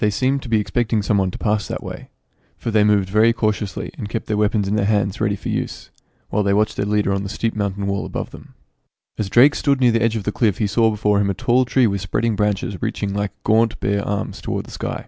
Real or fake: real